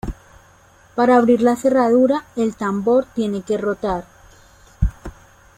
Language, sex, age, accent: Spanish, female, 19-29, Caribe: Cuba, Venezuela, Puerto Rico, República Dominicana, Panamá, Colombia caribeña, México caribeño, Costa del golfo de México